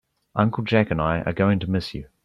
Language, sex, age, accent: English, male, under 19, New Zealand English